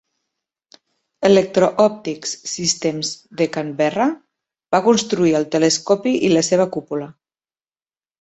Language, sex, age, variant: Catalan, female, 40-49, Central